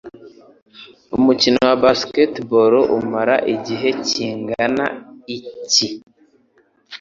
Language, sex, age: Kinyarwanda, male, 19-29